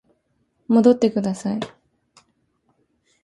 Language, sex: Japanese, female